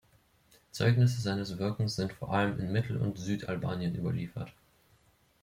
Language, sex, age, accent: German, male, 19-29, Deutschland Deutsch